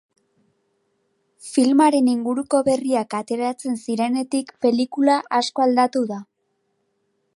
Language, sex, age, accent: Basque, female, 19-29, Mendebalekoa (Araba, Bizkaia, Gipuzkoako mendebaleko herri batzuk)